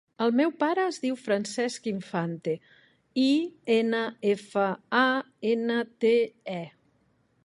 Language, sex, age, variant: Catalan, female, 50-59, Central